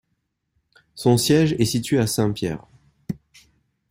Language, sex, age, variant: French, male, 30-39, Français de métropole